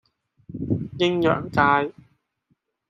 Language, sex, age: Cantonese, male, 19-29